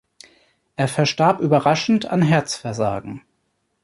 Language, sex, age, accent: German, male, 40-49, Deutschland Deutsch